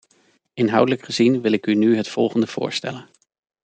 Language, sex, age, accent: Dutch, male, 40-49, Nederlands Nederlands